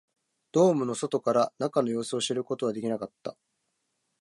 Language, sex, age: Japanese, male, 19-29